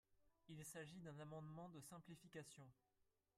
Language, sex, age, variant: French, male, 19-29, Français de métropole